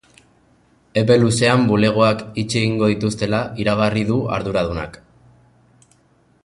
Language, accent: Basque, Erdialdekoa edo Nafarra (Gipuzkoa, Nafarroa)